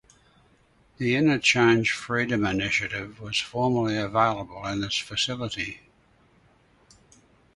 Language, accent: English, Australian English